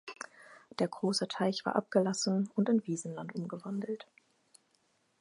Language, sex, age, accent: German, female, 19-29, Deutschland Deutsch